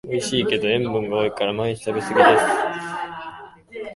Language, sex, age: Japanese, male, 19-29